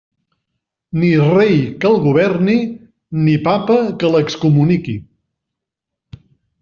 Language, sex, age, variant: Catalan, male, 50-59, Central